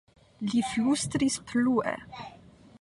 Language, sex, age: Esperanto, female, 19-29